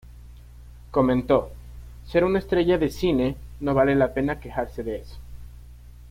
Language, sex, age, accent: Spanish, male, under 19, Andino-Pacífico: Colombia, Perú, Ecuador, oeste de Bolivia y Venezuela andina